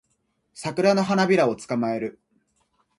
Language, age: Japanese, 19-29